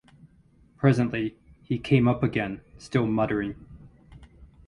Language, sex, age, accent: English, male, 40-49, United States English